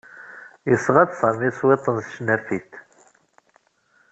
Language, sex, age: Kabyle, male, 30-39